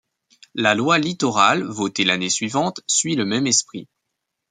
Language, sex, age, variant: French, male, 19-29, Français de métropole